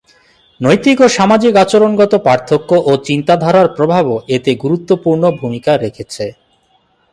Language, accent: Bengali, Standard Bengali